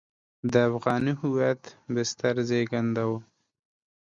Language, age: Pashto, 19-29